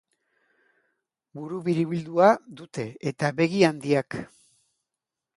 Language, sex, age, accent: Basque, male, 50-59, Erdialdekoa edo Nafarra (Gipuzkoa, Nafarroa)